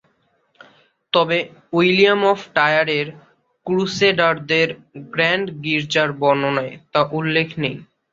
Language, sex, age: Bengali, male, 19-29